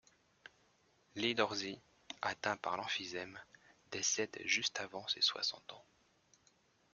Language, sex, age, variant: French, male, 30-39, Français de métropole